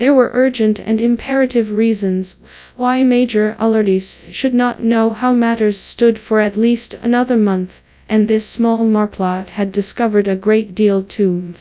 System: TTS, FastPitch